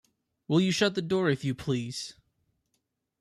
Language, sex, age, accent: English, male, under 19, United States English